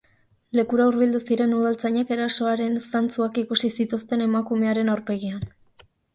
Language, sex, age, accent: Basque, female, 19-29, Mendebalekoa (Araba, Bizkaia, Gipuzkoako mendebaleko herri batzuk)